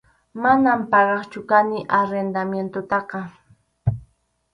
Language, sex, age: Arequipa-La Unión Quechua, female, under 19